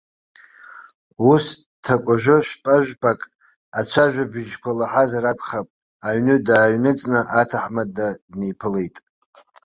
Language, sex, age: Abkhazian, male, 40-49